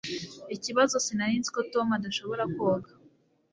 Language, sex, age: Kinyarwanda, female, 19-29